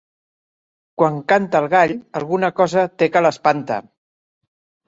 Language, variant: Catalan, Central